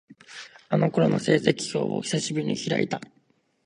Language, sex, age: Japanese, male, 19-29